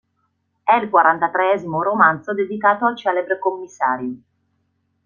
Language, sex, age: Italian, female, 40-49